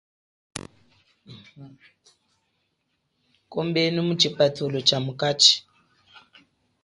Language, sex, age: Chokwe, female, 19-29